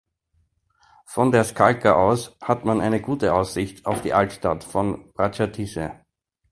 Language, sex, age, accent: German, male, 40-49, Österreichisches Deutsch